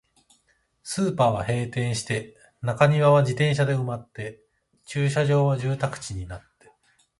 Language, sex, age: Japanese, male, 30-39